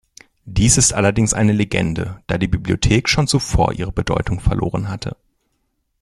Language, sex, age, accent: German, male, 19-29, Deutschland Deutsch